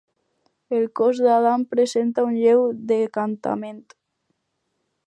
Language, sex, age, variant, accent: Catalan, female, under 19, Alacantí, valencià